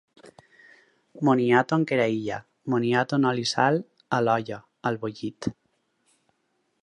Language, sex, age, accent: Catalan, male, 19-29, valencià